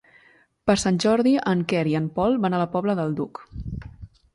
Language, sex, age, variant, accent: Catalan, female, 19-29, Central, central